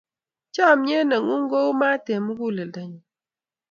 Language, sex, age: Kalenjin, female, 40-49